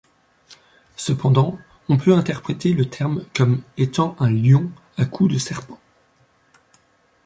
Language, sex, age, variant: French, male, 40-49, Français de métropole